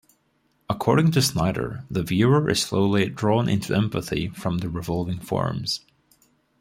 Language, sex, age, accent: English, male, 30-39, United States English